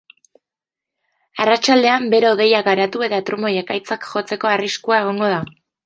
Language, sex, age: Basque, female, 19-29